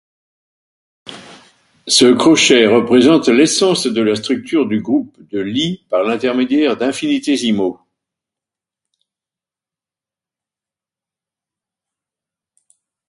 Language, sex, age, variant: French, male, 70-79, Français de métropole